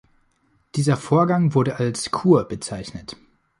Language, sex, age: German, male, 19-29